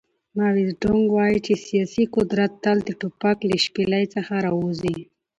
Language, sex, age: Pashto, female, 19-29